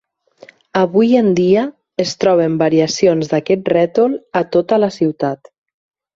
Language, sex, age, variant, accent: Catalan, female, 19-29, Nord-Occidental, Lleidatà